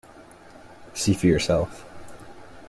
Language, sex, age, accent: English, male, 19-29, United States English